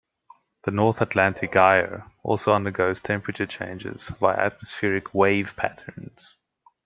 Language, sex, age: English, male, 19-29